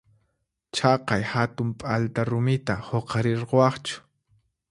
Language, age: Puno Quechua, 30-39